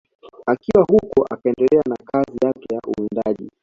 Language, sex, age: Swahili, male, 19-29